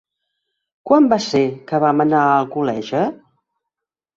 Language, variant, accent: Catalan, Central, central